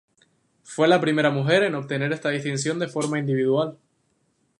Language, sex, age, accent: Spanish, male, 19-29, España: Islas Canarias